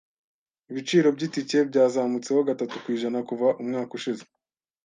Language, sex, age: Kinyarwanda, male, 19-29